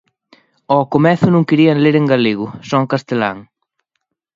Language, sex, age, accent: Galician, male, 30-39, Normativo (estándar)